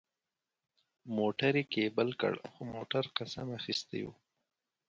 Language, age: Pashto, 19-29